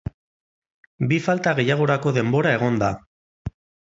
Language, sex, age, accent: Basque, male, 40-49, Mendebalekoa (Araba, Bizkaia, Gipuzkoako mendebaleko herri batzuk)